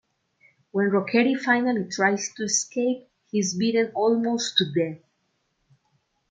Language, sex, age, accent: English, female, 50-59, United States English